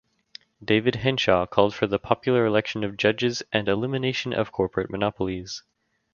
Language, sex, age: English, male, under 19